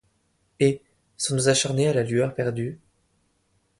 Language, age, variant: French, 19-29, Français de métropole